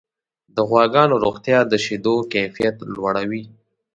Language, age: Pashto, 19-29